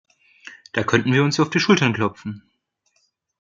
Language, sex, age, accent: German, male, 30-39, Deutschland Deutsch